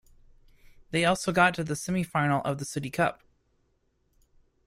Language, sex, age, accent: English, male, 19-29, United States English